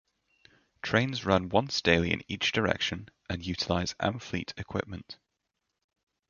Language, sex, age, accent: English, male, 19-29, England English